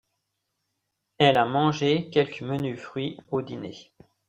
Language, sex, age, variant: French, male, 40-49, Français de métropole